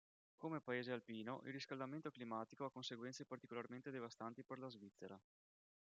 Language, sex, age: Italian, male, 30-39